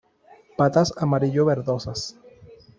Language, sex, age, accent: Spanish, male, 30-39, Caribe: Cuba, Venezuela, Puerto Rico, República Dominicana, Panamá, Colombia caribeña, México caribeño, Costa del golfo de México